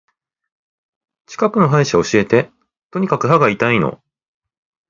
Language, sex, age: Japanese, male, 40-49